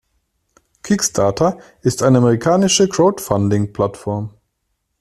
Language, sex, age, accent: German, male, 30-39, Deutschland Deutsch